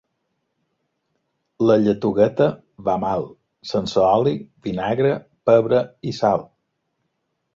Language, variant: Catalan, Balear